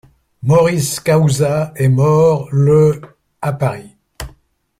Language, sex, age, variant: French, male, 70-79, Français de métropole